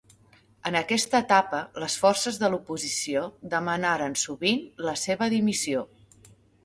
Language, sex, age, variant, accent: Catalan, female, 40-49, Central, central